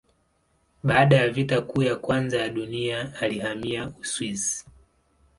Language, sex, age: Swahili, male, 19-29